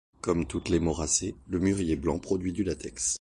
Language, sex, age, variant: French, male, 30-39, Français de métropole